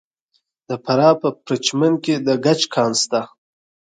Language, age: Pashto, 19-29